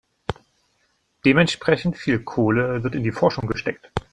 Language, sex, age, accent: German, male, 30-39, Deutschland Deutsch